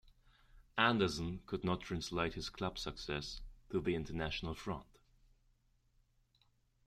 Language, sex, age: English, male, 30-39